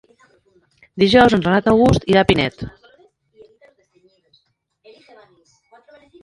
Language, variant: Catalan, Central